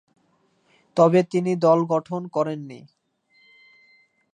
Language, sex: Bengali, male